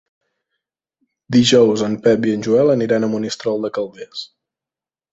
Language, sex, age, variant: Catalan, male, 19-29, Central